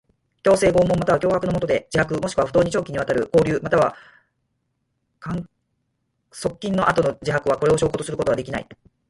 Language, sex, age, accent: Japanese, female, 40-49, 関西弁